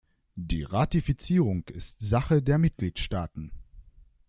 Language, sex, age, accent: German, male, under 19, Deutschland Deutsch